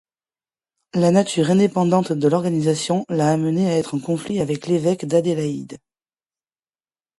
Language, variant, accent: French, Français de métropole, Français du sud de la France